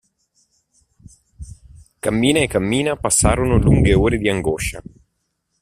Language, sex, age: Italian, male, 19-29